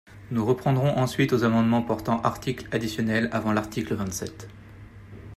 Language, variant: French, Français de métropole